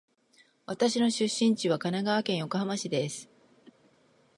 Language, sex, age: Japanese, female, 50-59